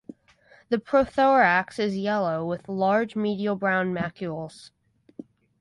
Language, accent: English, United States English